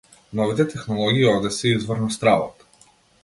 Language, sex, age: Macedonian, male, 19-29